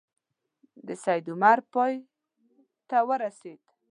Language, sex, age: Pashto, female, 19-29